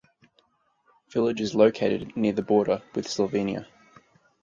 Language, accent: English, Australian English